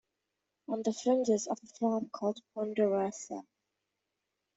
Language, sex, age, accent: English, female, 19-29, United States English